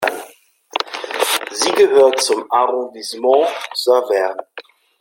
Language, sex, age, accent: German, male, 30-39, Deutschland Deutsch